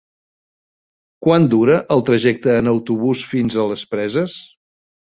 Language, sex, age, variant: Catalan, male, 60-69, Central